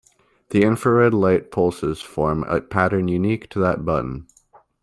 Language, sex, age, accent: English, male, under 19, Canadian English